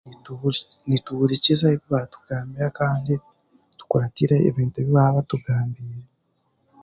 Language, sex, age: Chiga, male, 30-39